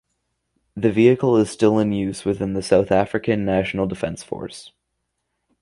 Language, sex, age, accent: English, male, under 19, Canadian English